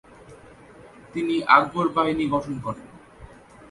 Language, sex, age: Bengali, male, 19-29